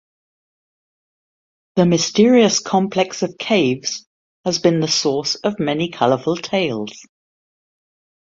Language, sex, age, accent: English, female, 50-59, England English